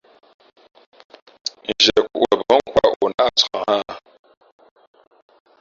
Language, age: Fe'fe', 50-59